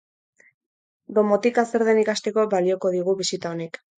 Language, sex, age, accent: Basque, female, 19-29, Mendebalekoa (Araba, Bizkaia, Gipuzkoako mendebaleko herri batzuk)